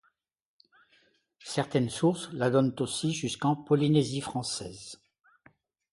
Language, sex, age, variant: French, male, 70-79, Français de métropole